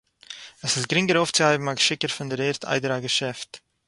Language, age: Yiddish, under 19